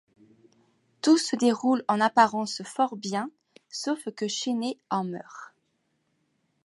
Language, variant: French, Français de métropole